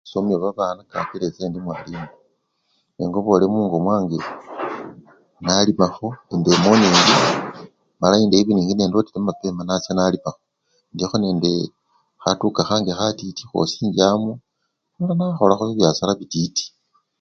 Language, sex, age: Luyia, male, 50-59